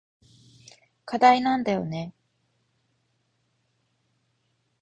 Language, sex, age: Japanese, female, 30-39